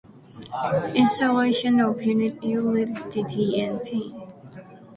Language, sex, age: English, female, 19-29